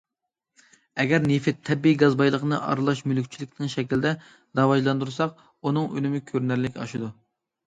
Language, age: Uyghur, 19-29